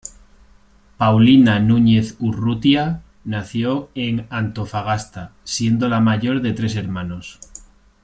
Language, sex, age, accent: Spanish, male, 30-39, España: Norte peninsular (Asturias, Castilla y León, Cantabria, País Vasco, Navarra, Aragón, La Rioja, Guadalajara, Cuenca)